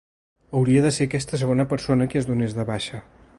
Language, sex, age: Catalan, male, 19-29